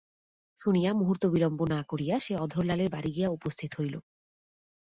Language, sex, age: Bengali, female, 19-29